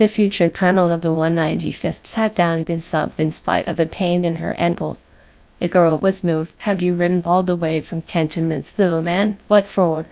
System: TTS, GlowTTS